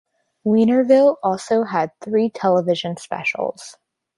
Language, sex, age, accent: English, female, under 19, United States English